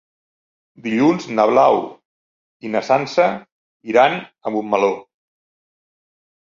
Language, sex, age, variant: Catalan, male, 40-49, Central